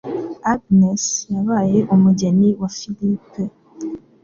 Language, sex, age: Kinyarwanda, female, under 19